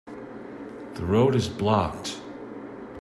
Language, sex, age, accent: English, male, 40-49, United States English